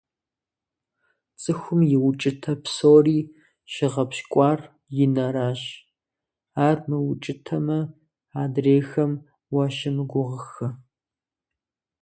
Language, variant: Kabardian, Адыгэбзэ (Къэбэрдей, Кирил, псоми зэдай)